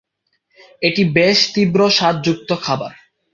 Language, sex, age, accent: Bengali, male, 19-29, Bangladeshi; শুদ্ধ বাংলা